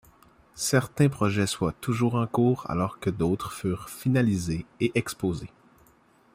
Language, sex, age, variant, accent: French, male, 30-39, Français d'Amérique du Nord, Français du Canada